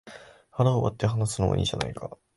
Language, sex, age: Japanese, male, 19-29